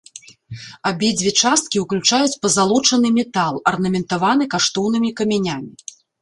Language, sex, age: Belarusian, female, 40-49